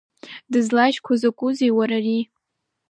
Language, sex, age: Abkhazian, female, 19-29